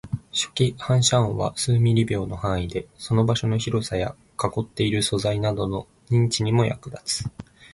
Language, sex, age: Japanese, male, 19-29